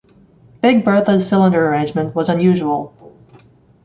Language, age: English, 19-29